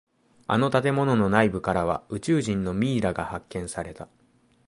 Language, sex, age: Japanese, male, 19-29